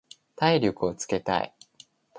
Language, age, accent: Japanese, 19-29, 標準語